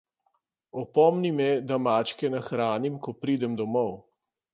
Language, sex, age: Slovenian, male, 60-69